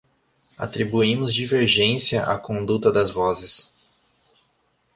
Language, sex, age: Portuguese, male, 19-29